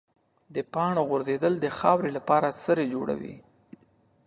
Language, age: Pashto, 30-39